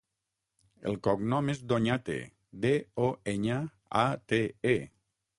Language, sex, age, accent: Catalan, male, 40-49, valencià